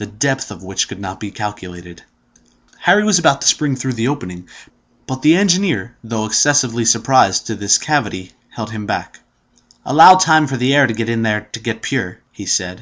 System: none